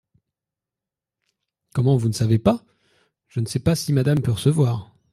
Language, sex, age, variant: French, male, 30-39, Français de métropole